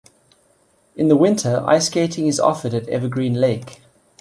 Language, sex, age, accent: English, male, 40-49, Southern African (South Africa, Zimbabwe, Namibia)